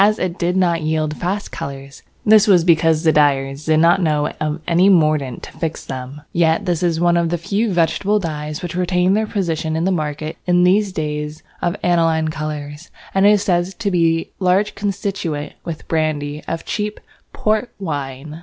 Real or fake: real